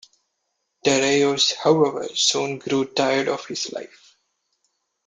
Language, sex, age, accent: English, male, 19-29, India and South Asia (India, Pakistan, Sri Lanka)